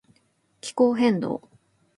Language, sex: Japanese, female